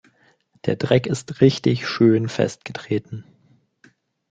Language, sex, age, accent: German, male, 19-29, Deutschland Deutsch